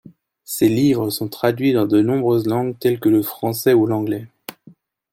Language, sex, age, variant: French, male, 30-39, Français de métropole